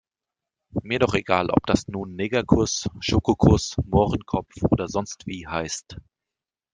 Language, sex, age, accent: German, male, 30-39, Deutschland Deutsch